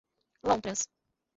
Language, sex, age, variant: Portuguese, female, 19-29, Portuguese (Brasil)